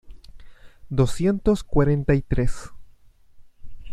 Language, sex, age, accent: Spanish, male, 19-29, Chileno: Chile, Cuyo